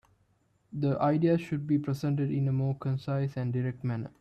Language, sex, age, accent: English, male, 19-29, India and South Asia (India, Pakistan, Sri Lanka)